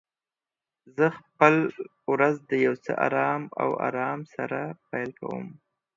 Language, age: Pashto, 19-29